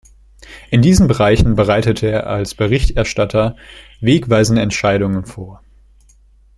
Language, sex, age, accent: German, male, under 19, Deutschland Deutsch